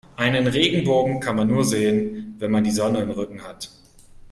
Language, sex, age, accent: German, male, 30-39, Deutschland Deutsch